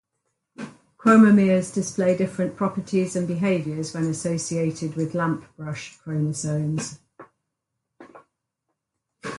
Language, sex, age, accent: English, female, 60-69, England English